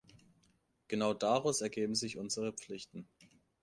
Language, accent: German, Deutschland Deutsch